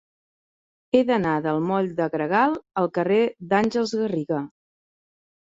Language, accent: Catalan, gironí